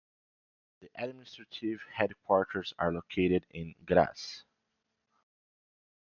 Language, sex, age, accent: English, male, 19-29, United States English